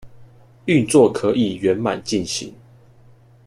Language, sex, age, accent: Chinese, male, 19-29, 出生地：臺北市